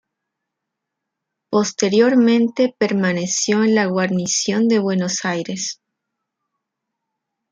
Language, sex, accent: Spanish, female, Andino-Pacífico: Colombia, Perú, Ecuador, oeste de Bolivia y Venezuela andina